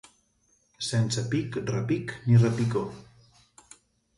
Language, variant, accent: Catalan, Central, central